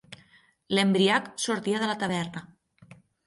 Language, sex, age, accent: Catalan, female, 30-39, Ebrenc